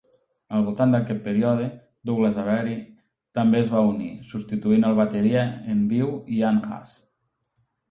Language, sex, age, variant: Catalan, male, 40-49, Septentrional